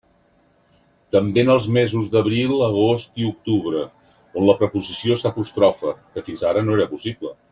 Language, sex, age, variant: Catalan, male, 60-69, Central